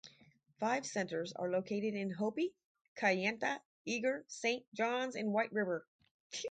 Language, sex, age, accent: English, female, 50-59, United States English